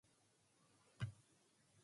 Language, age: English, 19-29